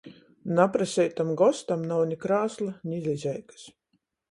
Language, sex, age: Latgalian, female, 40-49